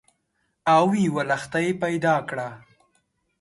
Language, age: Pashto, 19-29